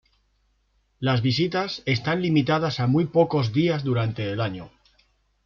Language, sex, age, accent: Spanish, male, 40-49, España: Centro-Sur peninsular (Madrid, Toledo, Castilla-La Mancha)